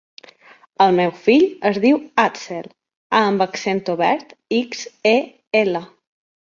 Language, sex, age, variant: Catalan, female, 30-39, Balear